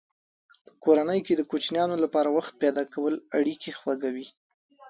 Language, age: Pashto, 19-29